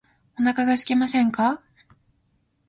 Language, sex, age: Japanese, female, 19-29